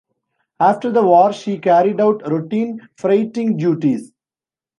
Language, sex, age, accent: English, male, 19-29, India and South Asia (India, Pakistan, Sri Lanka)